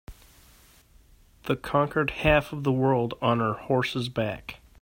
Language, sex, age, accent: English, male, 19-29, United States English